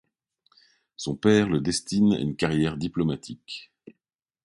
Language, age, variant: French, 50-59, Français de métropole